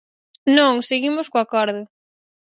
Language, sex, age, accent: Galician, female, 19-29, Central (gheada)